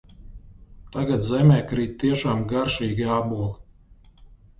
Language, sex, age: Latvian, male, 40-49